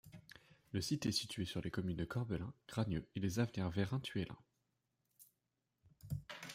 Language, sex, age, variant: French, male, 19-29, Français de métropole